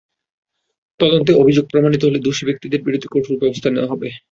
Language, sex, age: Bengali, male, 19-29